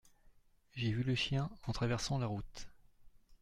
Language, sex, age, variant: French, male, 40-49, Français de métropole